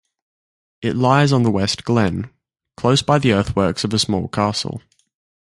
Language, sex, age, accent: English, male, under 19, Australian English